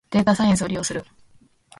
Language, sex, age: Japanese, female, 19-29